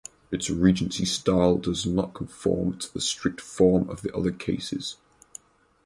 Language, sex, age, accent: English, male, under 19, England English